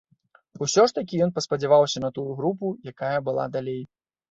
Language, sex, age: Belarusian, male, 30-39